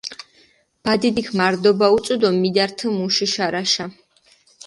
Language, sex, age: Mingrelian, female, 19-29